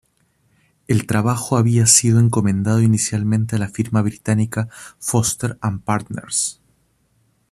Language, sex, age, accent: Spanish, male, 30-39, Andino-Pacífico: Colombia, Perú, Ecuador, oeste de Bolivia y Venezuela andina